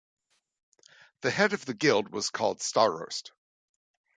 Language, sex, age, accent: English, male, 50-59, United States English